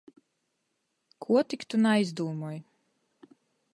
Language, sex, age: Latgalian, female, 30-39